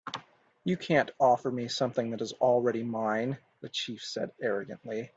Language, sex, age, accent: English, male, 19-29, United States English